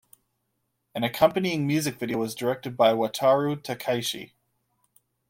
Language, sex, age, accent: English, male, 30-39, Canadian English